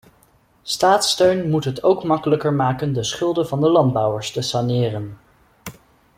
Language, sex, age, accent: Dutch, male, 19-29, Nederlands Nederlands